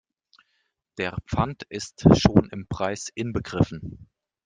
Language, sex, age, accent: German, male, 30-39, Deutschland Deutsch